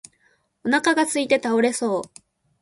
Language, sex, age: Japanese, female, 19-29